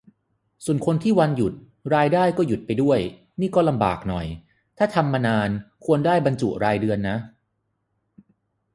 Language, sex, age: Thai, male, 40-49